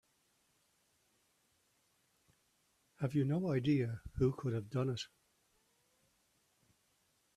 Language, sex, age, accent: English, male, 50-59, Irish English